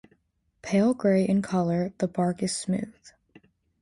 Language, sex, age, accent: English, female, under 19, United States English